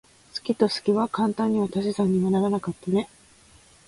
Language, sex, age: Japanese, female, 19-29